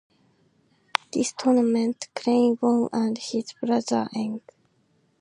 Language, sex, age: English, female, under 19